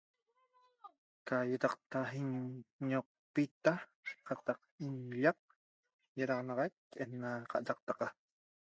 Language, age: Toba, 30-39